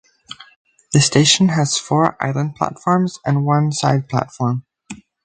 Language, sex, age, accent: English, male, under 19, United States English